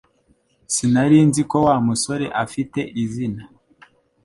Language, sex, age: Kinyarwanda, male, 19-29